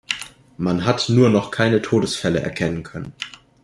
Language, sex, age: German, male, under 19